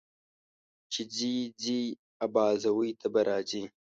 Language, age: Pashto, under 19